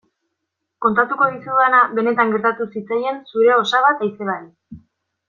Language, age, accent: Basque, 19-29, Mendebalekoa (Araba, Bizkaia, Gipuzkoako mendebaleko herri batzuk)